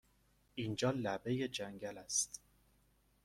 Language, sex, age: Persian, male, 19-29